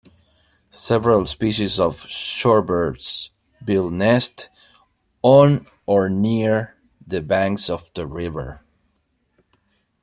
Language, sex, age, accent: English, male, 40-49, United States English